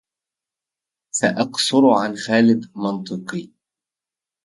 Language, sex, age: Arabic, male, 30-39